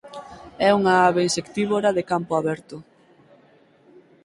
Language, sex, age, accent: Galician, female, 19-29, Atlántico (seseo e gheada)